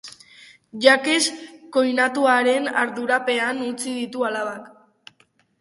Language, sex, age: Basque, female, under 19